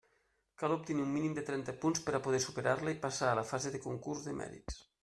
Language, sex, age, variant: Catalan, male, 30-39, Nord-Occidental